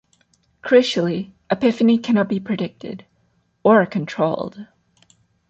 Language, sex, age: English, female, 19-29